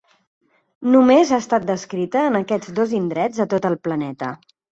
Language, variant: Catalan, Balear